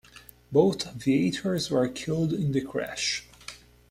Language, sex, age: English, male, 19-29